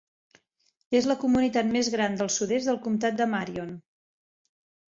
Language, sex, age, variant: Catalan, female, 50-59, Central